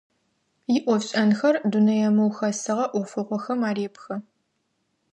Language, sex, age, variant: Adyghe, female, 19-29, Адыгабзэ (Кирил, пстэумэ зэдыряе)